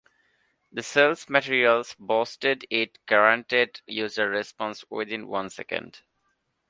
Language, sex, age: English, male, 19-29